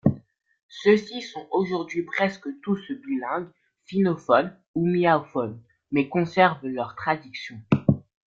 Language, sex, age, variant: French, male, 19-29, Français de métropole